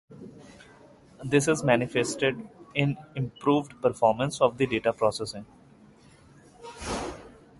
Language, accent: English, India and South Asia (India, Pakistan, Sri Lanka)